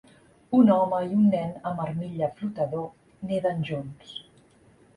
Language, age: Catalan, 40-49